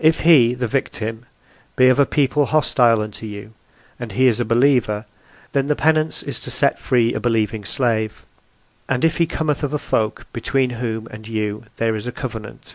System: none